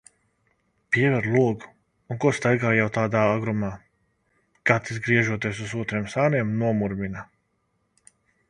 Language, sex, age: Latvian, male, 30-39